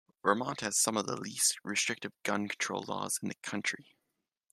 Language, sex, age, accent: English, male, 19-29, United States English